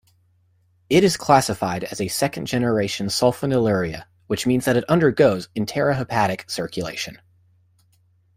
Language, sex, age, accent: English, male, 19-29, United States English